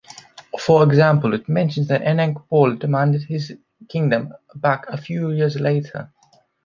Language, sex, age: English, male, under 19